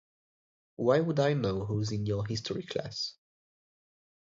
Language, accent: English, Israeli